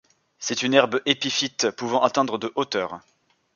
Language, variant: French, Français de métropole